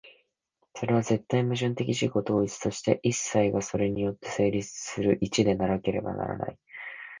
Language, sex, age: Japanese, male, 19-29